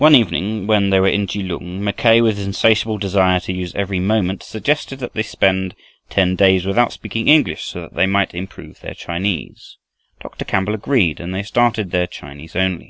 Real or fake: real